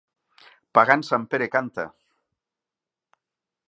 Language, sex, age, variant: Catalan, male, 40-49, Nord-Occidental